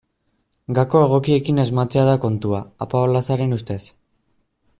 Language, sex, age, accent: Basque, male, 19-29, Erdialdekoa edo Nafarra (Gipuzkoa, Nafarroa)